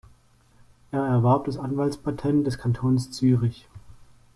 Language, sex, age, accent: German, male, 19-29, Deutschland Deutsch